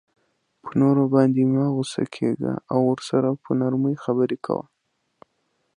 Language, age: Pashto, under 19